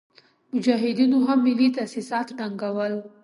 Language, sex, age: Pashto, female, 19-29